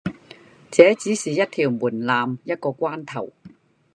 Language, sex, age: Cantonese, female, 60-69